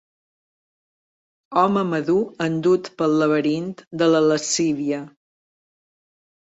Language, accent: Catalan, mallorquí